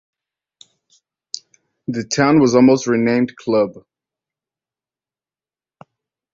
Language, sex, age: English, male, 19-29